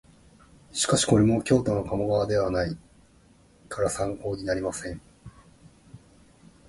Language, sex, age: Japanese, male, 30-39